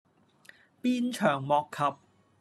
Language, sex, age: Cantonese, male, 40-49